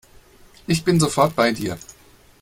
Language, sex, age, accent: German, male, 40-49, Deutschland Deutsch